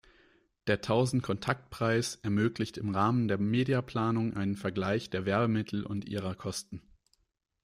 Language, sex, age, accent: German, male, 19-29, Deutschland Deutsch